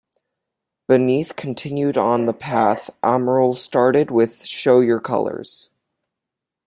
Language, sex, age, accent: English, male, under 19, United States English